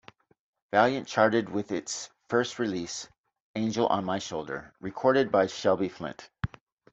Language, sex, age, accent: English, male, 50-59, United States English